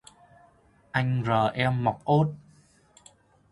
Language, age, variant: Vietnamese, 19-29, Hà Nội